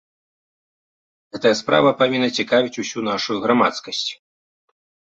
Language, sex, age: Belarusian, male, 30-39